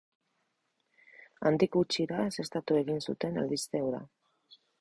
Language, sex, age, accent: Basque, female, 40-49, Mendebalekoa (Araba, Bizkaia, Gipuzkoako mendebaleko herri batzuk)